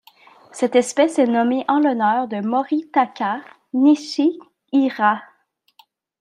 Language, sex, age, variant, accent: French, female, 19-29, Français d'Amérique du Nord, Français du Canada